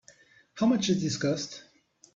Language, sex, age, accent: English, male, 19-29, United States English